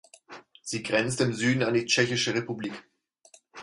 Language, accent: German, Deutschland Deutsch